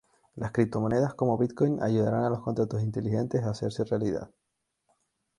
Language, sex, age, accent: Spanish, male, 19-29, España: Islas Canarias